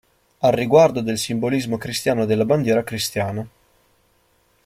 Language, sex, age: Italian, male, 19-29